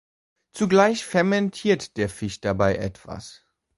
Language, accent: German, Deutschland Deutsch